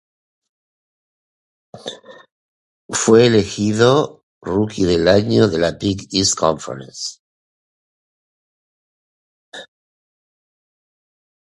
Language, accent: Spanish, Rioplatense: Argentina, Uruguay, este de Bolivia, Paraguay